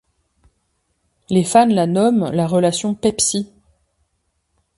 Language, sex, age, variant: French, female, 40-49, Français de métropole